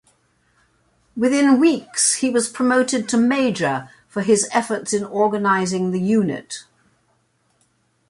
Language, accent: English, England English